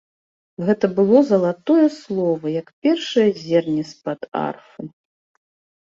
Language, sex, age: Belarusian, female, 40-49